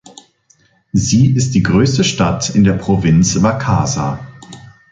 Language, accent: German, Deutschland Deutsch